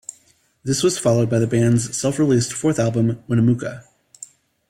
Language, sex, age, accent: English, male, 30-39, United States English